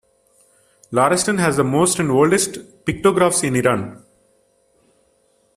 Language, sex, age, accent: English, male, 19-29, India and South Asia (India, Pakistan, Sri Lanka)